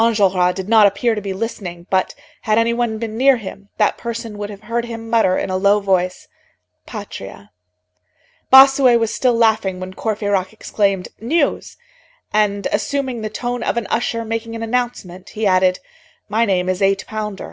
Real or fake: real